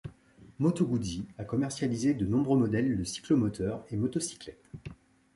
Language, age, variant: French, 40-49, Français de métropole